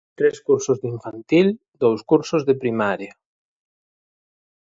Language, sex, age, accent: Galician, male, 40-49, Atlántico (seseo e gheada)